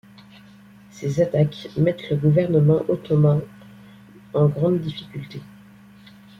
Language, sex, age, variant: French, male, under 19, Français de métropole